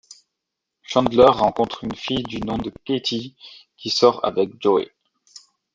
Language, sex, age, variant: French, male, 30-39, Français de métropole